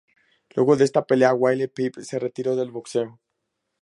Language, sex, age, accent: Spanish, male, 19-29, México